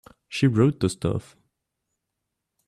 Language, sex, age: English, male, 19-29